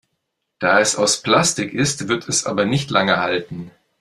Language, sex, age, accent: German, male, 40-49, Deutschland Deutsch